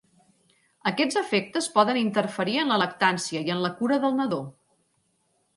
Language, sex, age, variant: Catalan, female, 40-49, Central